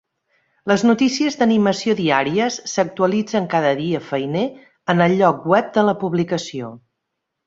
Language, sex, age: Catalan, female, 50-59